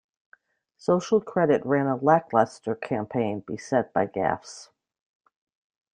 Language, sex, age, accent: English, female, 60-69, United States English